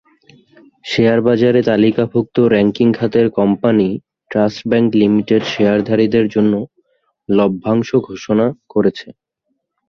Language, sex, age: Bengali, male, 19-29